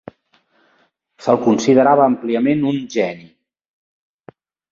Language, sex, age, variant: Catalan, male, 50-59, Central